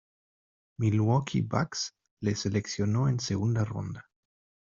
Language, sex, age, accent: Spanish, male, 40-49, México